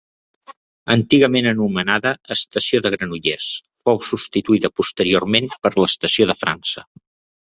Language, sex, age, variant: Catalan, male, 60-69, Central